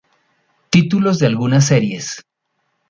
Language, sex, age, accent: Spanish, male, 50-59, Andino-Pacífico: Colombia, Perú, Ecuador, oeste de Bolivia y Venezuela andina